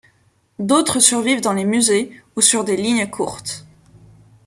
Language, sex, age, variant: French, female, 19-29, Français de métropole